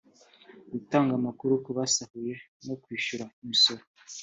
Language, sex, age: Kinyarwanda, male, 19-29